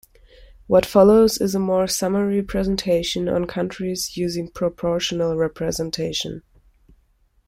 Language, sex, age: English, female, 19-29